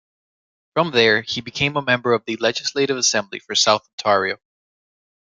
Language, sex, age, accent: English, male, 19-29, United States English